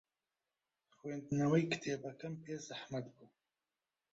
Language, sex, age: Central Kurdish, male, 30-39